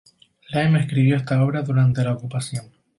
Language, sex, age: Spanish, male, 19-29